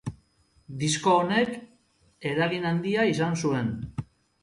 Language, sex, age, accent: Basque, male, 40-49, Mendebalekoa (Araba, Bizkaia, Gipuzkoako mendebaleko herri batzuk)